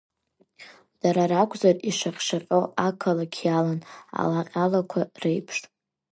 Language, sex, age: Abkhazian, female, under 19